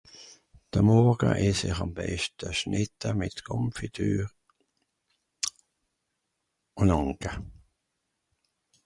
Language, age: Swiss German, 60-69